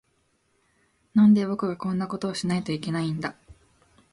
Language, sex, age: Japanese, female, 19-29